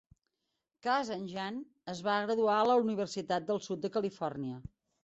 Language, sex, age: Catalan, female, 60-69